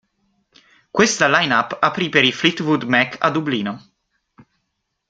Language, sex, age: Italian, male, 19-29